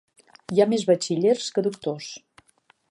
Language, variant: Catalan, Central